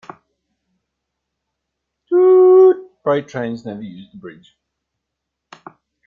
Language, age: English, 90+